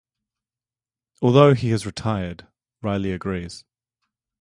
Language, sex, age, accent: English, male, 40-49, New Zealand English